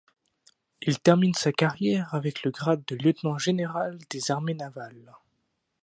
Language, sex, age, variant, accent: French, male, under 19, Français d'Europe, Français de Suisse